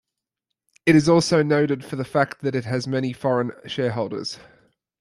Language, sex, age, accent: English, male, 19-29, Australian English